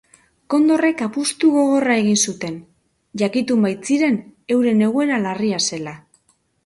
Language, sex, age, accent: Basque, female, 40-49, Mendebalekoa (Araba, Bizkaia, Gipuzkoako mendebaleko herri batzuk)